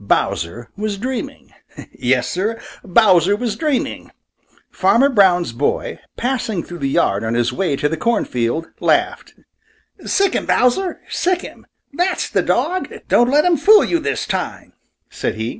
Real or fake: real